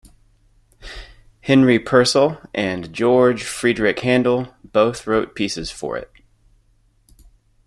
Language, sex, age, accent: English, male, 30-39, United States English